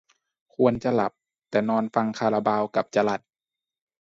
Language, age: Thai, 19-29